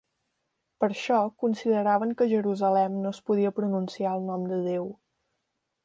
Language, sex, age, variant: Catalan, female, 19-29, Central